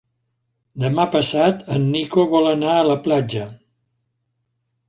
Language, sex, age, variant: Catalan, male, 70-79, Central